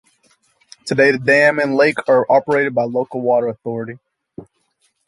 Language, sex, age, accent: English, male, 19-29, United States English